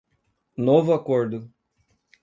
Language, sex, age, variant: Portuguese, male, 40-49, Portuguese (Brasil)